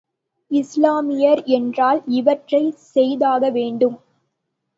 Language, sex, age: Tamil, female, 19-29